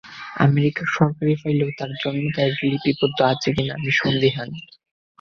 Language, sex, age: Bengali, male, 19-29